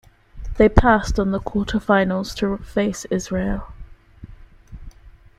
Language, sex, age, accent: English, female, 19-29, England English